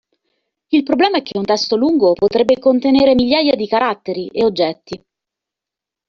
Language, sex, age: Italian, female, 40-49